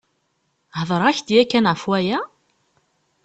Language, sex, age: Kabyle, female, 30-39